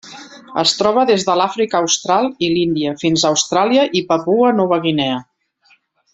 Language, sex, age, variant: Catalan, female, 40-49, Central